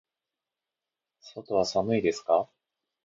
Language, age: Japanese, 30-39